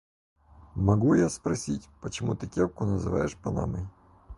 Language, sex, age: Russian, male, 30-39